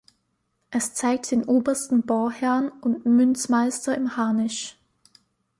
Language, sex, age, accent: German, female, 19-29, Österreichisches Deutsch